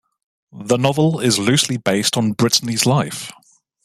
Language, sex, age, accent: English, male, 30-39, England English